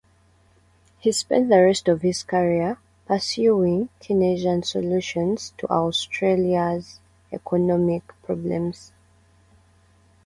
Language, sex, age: English, female, 19-29